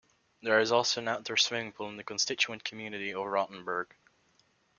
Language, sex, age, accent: English, male, under 19, United States English